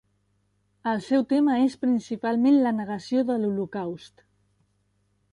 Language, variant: Catalan, Central